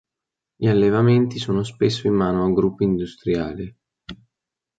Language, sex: Italian, male